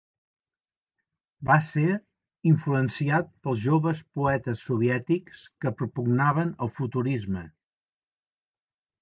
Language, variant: Catalan, Nord-Occidental